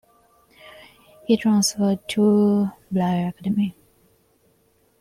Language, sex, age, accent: English, female, 19-29, India and South Asia (India, Pakistan, Sri Lanka)